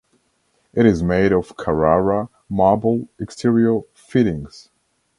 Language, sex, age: English, male, 19-29